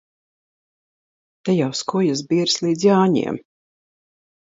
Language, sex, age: Latvian, female, 60-69